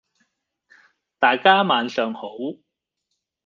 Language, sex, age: Cantonese, male, 30-39